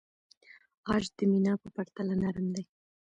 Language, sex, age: Pashto, female, 19-29